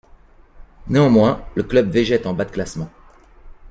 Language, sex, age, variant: French, male, 30-39, Français de métropole